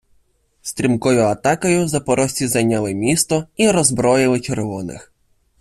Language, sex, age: Ukrainian, male, under 19